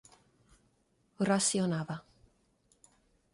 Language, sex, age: Italian, female, 30-39